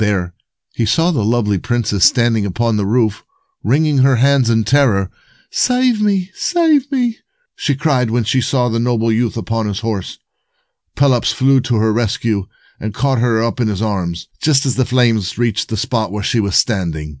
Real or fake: real